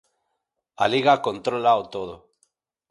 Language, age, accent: Galician, 40-49, Normativo (estándar)